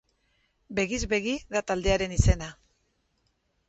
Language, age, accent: Basque, 50-59, Mendebalekoa (Araba, Bizkaia, Gipuzkoako mendebaleko herri batzuk)